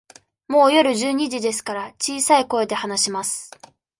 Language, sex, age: Japanese, female, 19-29